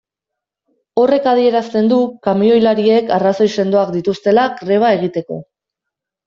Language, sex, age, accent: Basque, female, 19-29, Erdialdekoa edo Nafarra (Gipuzkoa, Nafarroa)